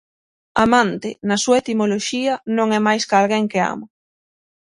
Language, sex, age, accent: Galician, female, 19-29, Oriental (común en zona oriental); Normativo (estándar)